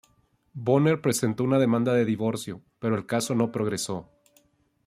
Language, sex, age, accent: Spanish, male, 40-49, México